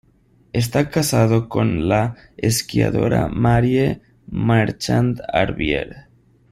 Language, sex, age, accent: Spanish, male, 19-29, España: Centro-Sur peninsular (Madrid, Toledo, Castilla-La Mancha)